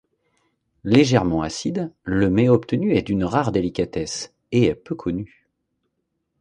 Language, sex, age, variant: French, male, 40-49, Français de métropole